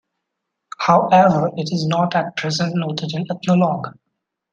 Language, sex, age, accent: English, male, 19-29, India and South Asia (India, Pakistan, Sri Lanka)